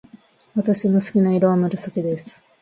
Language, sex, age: Japanese, female, under 19